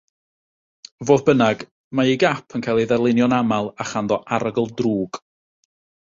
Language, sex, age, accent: Welsh, male, 30-39, Y Deyrnas Unedig Cymraeg